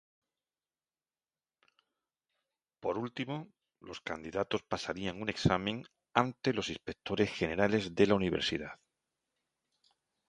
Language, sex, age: Spanish, male, 50-59